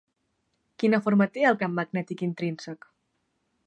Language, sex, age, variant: Catalan, female, under 19, Central